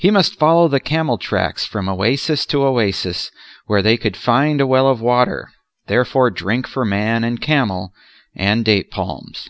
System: none